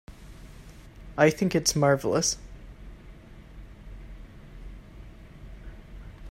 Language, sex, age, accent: English, female, 19-29, United States English